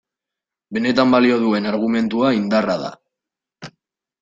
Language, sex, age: Basque, male, 19-29